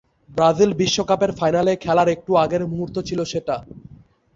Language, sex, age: Bengali, male, 19-29